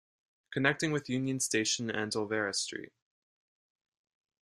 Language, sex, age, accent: English, male, 19-29, United States English